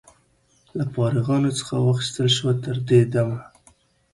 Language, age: Pashto, 19-29